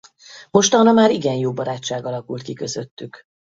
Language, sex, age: Hungarian, female, 50-59